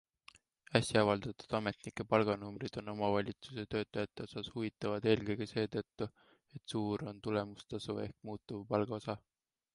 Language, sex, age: Estonian, male, 19-29